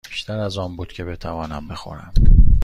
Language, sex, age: Persian, male, 30-39